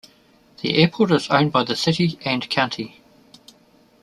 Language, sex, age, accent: English, male, 30-39, New Zealand English